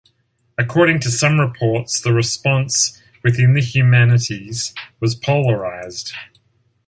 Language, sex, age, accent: English, male, 30-39, Australian English